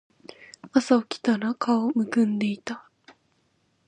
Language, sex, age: Japanese, female, 19-29